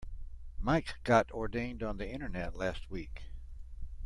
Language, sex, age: English, male, 70-79